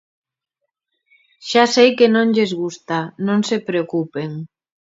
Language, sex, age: Galician, female, 30-39